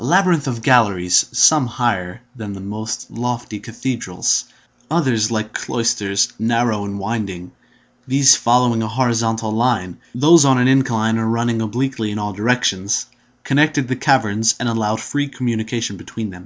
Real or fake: real